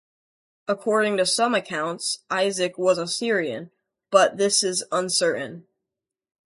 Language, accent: English, United States English